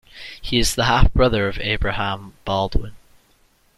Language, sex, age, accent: English, male, under 19, Scottish English